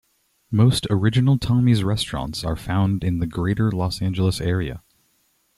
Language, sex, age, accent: English, male, 19-29, United States English